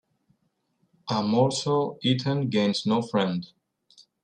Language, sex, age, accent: English, male, 19-29, United States English